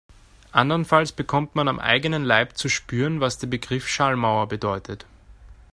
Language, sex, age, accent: German, male, 19-29, Österreichisches Deutsch